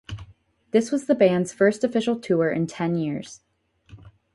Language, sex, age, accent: English, female, 19-29, United States English